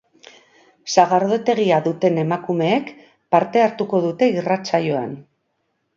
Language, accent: Basque, Erdialdekoa edo Nafarra (Gipuzkoa, Nafarroa)